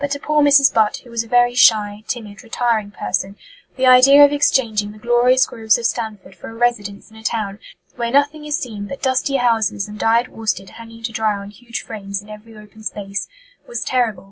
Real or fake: real